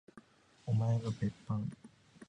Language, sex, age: Japanese, male, 19-29